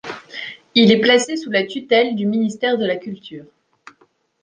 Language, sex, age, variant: French, male, 19-29, Français de métropole